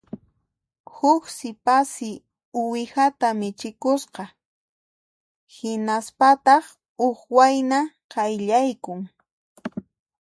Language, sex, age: Puno Quechua, female, 30-39